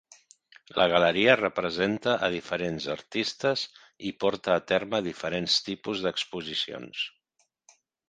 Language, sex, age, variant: Catalan, male, 50-59, Central